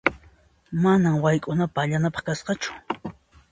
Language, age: Puno Quechua, 50-59